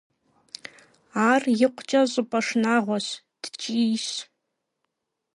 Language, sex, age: Kabardian, female, 19-29